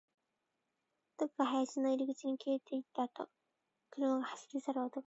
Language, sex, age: Japanese, female, 19-29